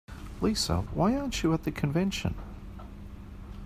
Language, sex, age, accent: English, male, 50-59, Australian English